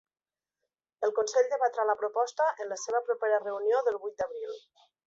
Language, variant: Catalan, Nord-Occidental